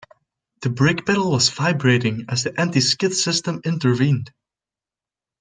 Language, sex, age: English, male, under 19